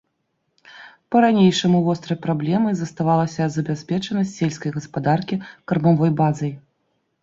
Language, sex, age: Belarusian, female, 30-39